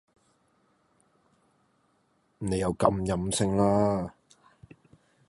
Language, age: Cantonese, 19-29